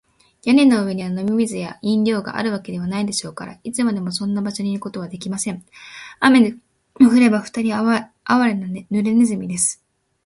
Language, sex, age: Japanese, female, under 19